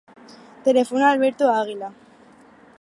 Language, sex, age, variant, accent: Catalan, female, under 19, Alacantí, valencià